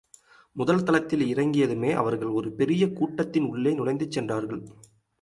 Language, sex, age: Tamil, male, 19-29